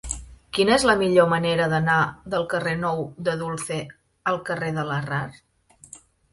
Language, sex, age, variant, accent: Catalan, female, 30-39, Central, nord-oriental; Empordanès